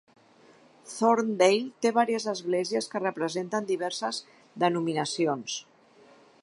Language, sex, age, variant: Catalan, female, 50-59, Central